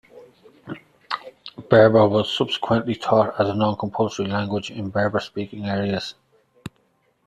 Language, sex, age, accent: English, male, 40-49, Irish English